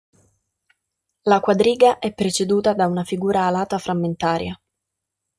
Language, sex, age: Italian, female, 19-29